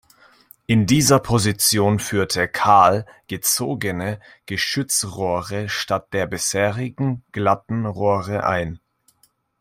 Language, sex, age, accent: German, male, 19-29, Deutschland Deutsch